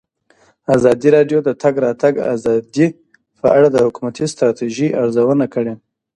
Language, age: Pashto, 19-29